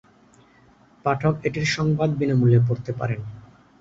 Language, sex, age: Bengali, male, 30-39